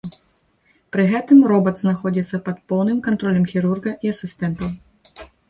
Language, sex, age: Belarusian, female, 19-29